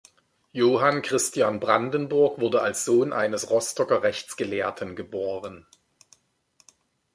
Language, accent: German, Deutschland Deutsch